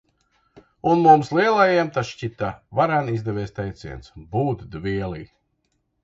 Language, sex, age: Latvian, male, 50-59